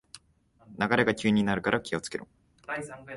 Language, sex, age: Japanese, male, 19-29